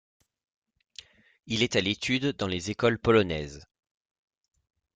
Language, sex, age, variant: French, male, 30-39, Français de métropole